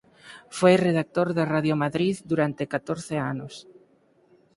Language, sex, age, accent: Galician, male, 19-29, Central (gheada)